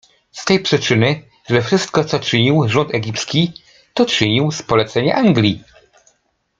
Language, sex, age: Polish, male, 40-49